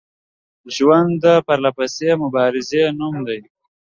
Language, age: Pashto, 19-29